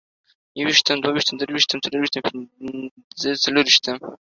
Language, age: Pashto, 19-29